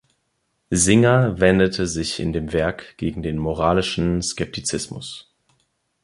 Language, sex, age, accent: German, male, 19-29, Deutschland Deutsch